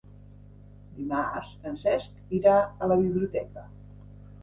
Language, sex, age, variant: Catalan, female, 50-59, Septentrional